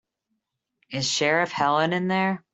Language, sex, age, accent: English, male, under 19, United States English